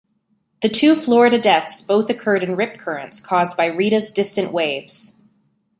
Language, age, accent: English, 19-29, United States English